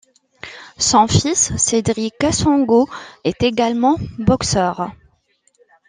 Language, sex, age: French, female, 19-29